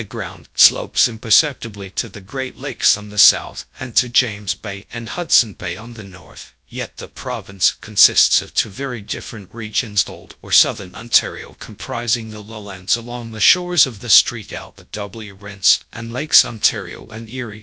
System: TTS, GradTTS